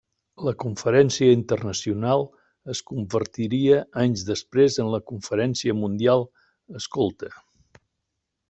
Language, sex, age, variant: Catalan, male, 60-69, Central